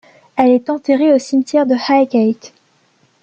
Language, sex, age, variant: French, female, under 19, Français de métropole